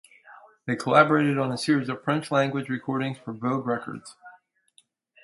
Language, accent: English, United States English